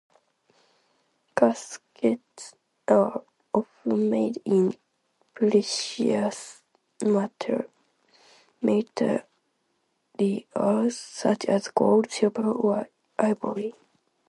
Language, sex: English, female